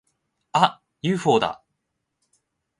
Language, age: Japanese, 19-29